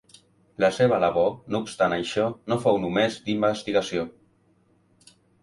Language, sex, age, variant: Catalan, male, under 19, Central